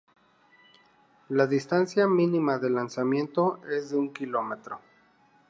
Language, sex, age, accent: Spanish, male, 30-39, México